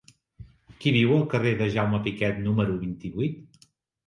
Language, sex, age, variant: Catalan, male, 50-59, Central